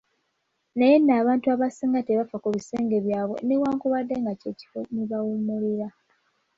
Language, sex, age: Ganda, female, 19-29